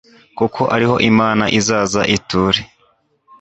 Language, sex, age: Kinyarwanda, male, 19-29